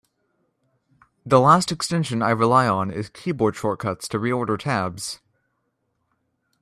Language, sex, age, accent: English, male, under 19, United States English